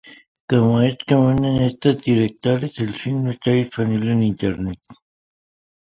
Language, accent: Spanish, Rioplatense: Argentina, Uruguay, este de Bolivia, Paraguay